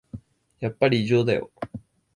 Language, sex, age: Japanese, male, 19-29